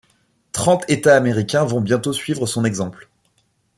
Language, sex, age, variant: French, male, 19-29, Français de métropole